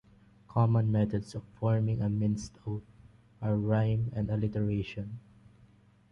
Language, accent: English, Filipino